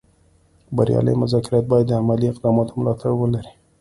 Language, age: Pashto, 30-39